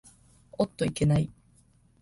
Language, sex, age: Japanese, female, under 19